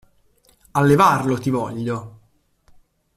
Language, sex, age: Italian, male, 19-29